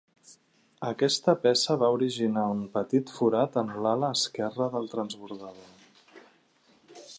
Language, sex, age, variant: Catalan, male, 40-49, Central